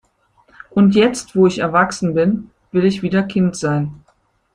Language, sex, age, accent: German, female, 50-59, Deutschland Deutsch